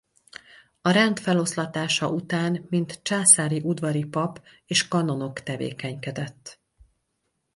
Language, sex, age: Hungarian, female, 40-49